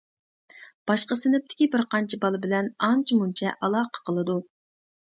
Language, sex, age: Uyghur, female, 19-29